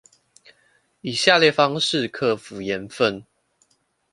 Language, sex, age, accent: Chinese, male, 19-29, 出生地：臺北市